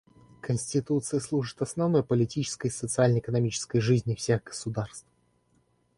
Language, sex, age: Russian, male, 19-29